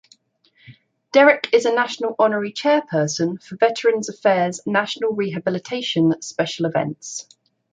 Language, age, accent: English, 30-39, England English